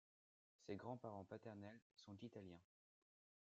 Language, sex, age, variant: French, male, under 19, Français de métropole